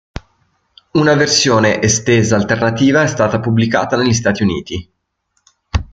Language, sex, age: Italian, male, 19-29